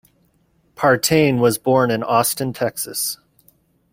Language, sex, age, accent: English, male, 30-39, United States English